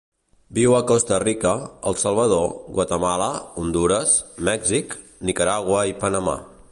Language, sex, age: Catalan, male, 40-49